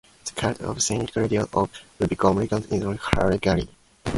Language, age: English, 19-29